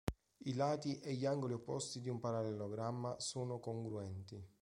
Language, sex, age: Italian, male, 30-39